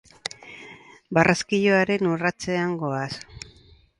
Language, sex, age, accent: Basque, female, 60-69, Erdialdekoa edo Nafarra (Gipuzkoa, Nafarroa)